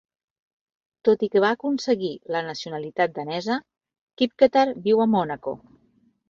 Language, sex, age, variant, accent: Catalan, female, 40-49, Central, central